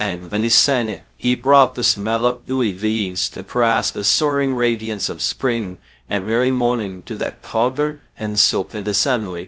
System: TTS, VITS